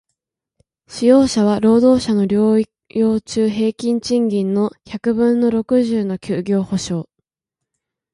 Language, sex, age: Japanese, female, 19-29